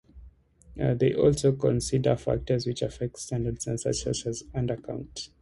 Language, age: English, 19-29